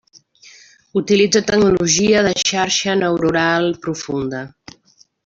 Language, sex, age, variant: Catalan, female, 50-59, Central